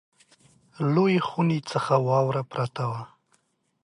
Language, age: Pashto, 30-39